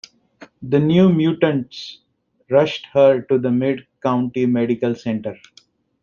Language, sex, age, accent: English, male, 30-39, India and South Asia (India, Pakistan, Sri Lanka)